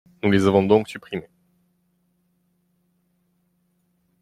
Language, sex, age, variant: French, male, 30-39, Français de métropole